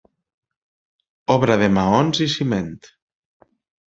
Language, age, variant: Catalan, 30-39, Nord-Occidental